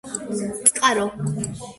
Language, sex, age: Georgian, female, 19-29